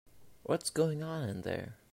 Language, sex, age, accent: English, male, under 19, United States English